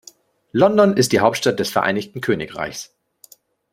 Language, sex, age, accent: German, male, 30-39, Deutschland Deutsch